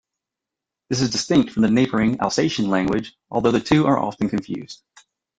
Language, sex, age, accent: English, male, 40-49, United States English